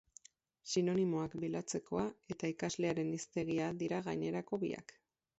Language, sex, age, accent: Basque, female, 19-29, Erdialdekoa edo Nafarra (Gipuzkoa, Nafarroa)